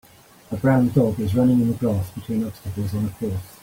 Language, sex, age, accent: English, male, 50-59, England English